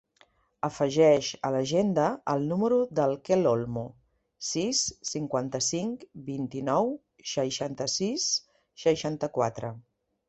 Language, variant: Catalan, Central